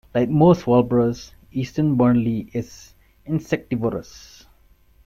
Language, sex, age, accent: English, male, 30-39, India and South Asia (India, Pakistan, Sri Lanka)